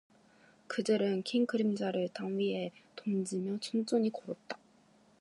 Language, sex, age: Korean, female, 19-29